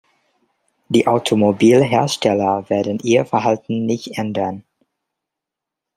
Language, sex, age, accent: German, male, 30-39, Deutschland Deutsch